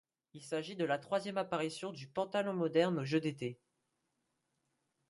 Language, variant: French, Français de métropole